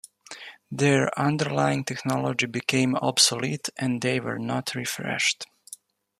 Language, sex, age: English, male, 19-29